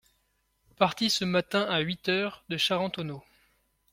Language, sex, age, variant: French, male, 19-29, Français de métropole